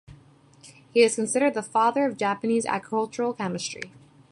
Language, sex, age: English, female, 19-29